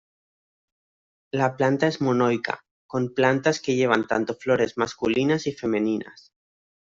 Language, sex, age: Spanish, male, 19-29